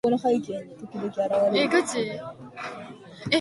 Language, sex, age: English, female, 19-29